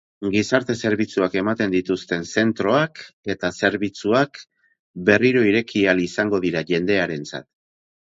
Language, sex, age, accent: Basque, male, 50-59, Erdialdekoa edo Nafarra (Gipuzkoa, Nafarroa)